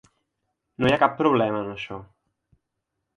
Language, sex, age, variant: Catalan, male, 19-29, Central